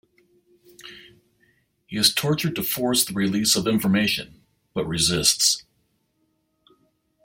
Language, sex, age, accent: English, male, 60-69, United States English